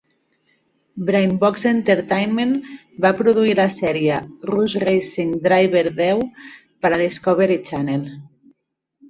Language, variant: Catalan, Central